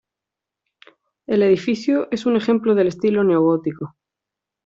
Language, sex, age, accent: Spanish, female, 30-39, España: Sur peninsular (Andalucia, Extremadura, Murcia)